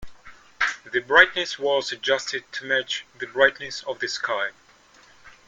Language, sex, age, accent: English, male, 40-49, England English